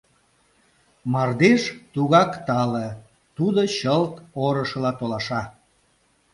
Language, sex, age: Mari, male, 60-69